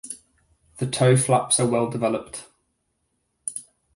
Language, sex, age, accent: English, male, 19-29, England English